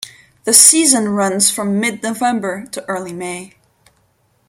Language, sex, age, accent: English, female, 19-29, United States English